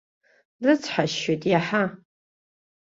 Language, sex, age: Abkhazian, female, 60-69